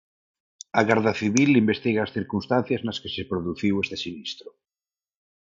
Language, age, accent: Galician, 30-39, Normativo (estándar); Neofalante